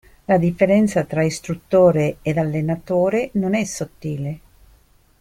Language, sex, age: Italian, female, 50-59